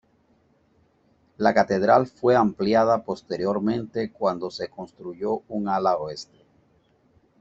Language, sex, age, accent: Spanish, male, 40-49, Caribe: Cuba, Venezuela, Puerto Rico, República Dominicana, Panamá, Colombia caribeña, México caribeño, Costa del golfo de México